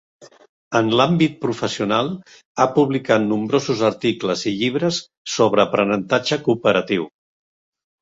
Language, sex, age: Catalan, male, 60-69